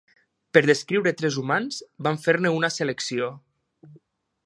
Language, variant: Catalan, Septentrional